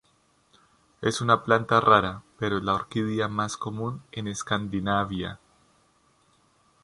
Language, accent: Spanish, Andino-Pacífico: Colombia, Perú, Ecuador, oeste de Bolivia y Venezuela andina